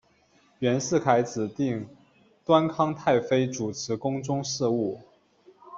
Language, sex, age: Chinese, male, 30-39